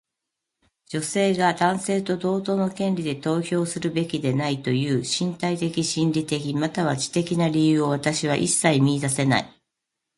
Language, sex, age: Japanese, female, 60-69